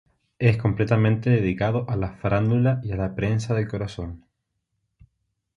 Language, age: Spanish, 19-29